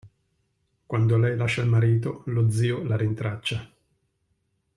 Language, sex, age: Italian, male, 40-49